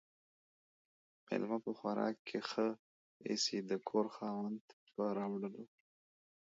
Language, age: Pashto, 30-39